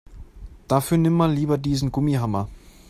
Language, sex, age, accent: German, male, 19-29, Deutschland Deutsch